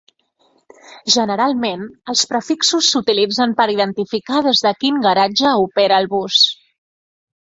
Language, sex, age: Catalan, female, 30-39